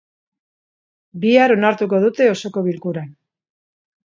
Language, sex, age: Basque, female, 50-59